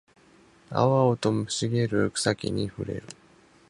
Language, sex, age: Japanese, male, 19-29